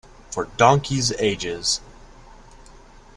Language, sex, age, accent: English, male, under 19, United States English